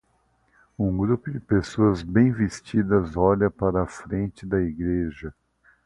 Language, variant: Portuguese, Portuguese (Brasil)